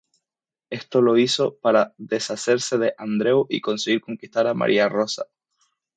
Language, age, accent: Spanish, 19-29, España: Islas Canarias